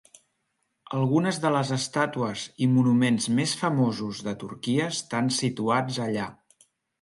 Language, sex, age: Catalan, male, 40-49